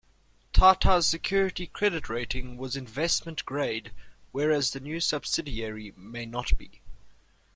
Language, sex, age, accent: English, male, 19-29, Southern African (South Africa, Zimbabwe, Namibia)